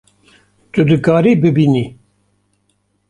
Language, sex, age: Kurdish, male, 50-59